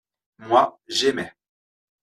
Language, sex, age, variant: French, male, 30-39, Français de métropole